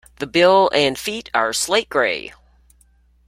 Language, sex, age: English, female, 60-69